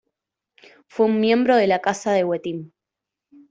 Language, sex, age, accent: Spanish, female, 19-29, Rioplatense: Argentina, Uruguay, este de Bolivia, Paraguay